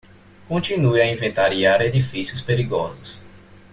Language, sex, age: Portuguese, male, 19-29